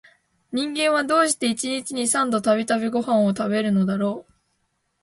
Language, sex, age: Japanese, female, 19-29